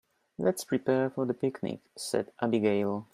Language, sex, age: English, male, 30-39